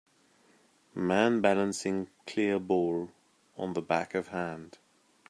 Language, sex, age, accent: English, male, 30-39, England English